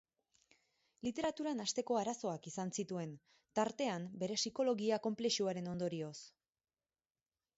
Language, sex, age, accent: Basque, female, 19-29, Erdialdekoa edo Nafarra (Gipuzkoa, Nafarroa)